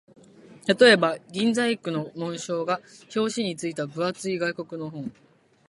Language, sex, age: Japanese, female, 19-29